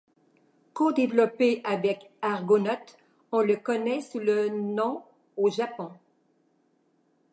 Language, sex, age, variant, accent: French, female, 70-79, Français d'Amérique du Nord, Français du Canada